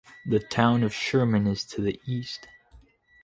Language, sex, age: English, male, under 19